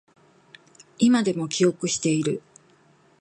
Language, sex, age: Japanese, female, 60-69